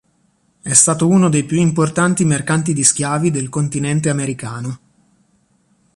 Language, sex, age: Italian, male, 30-39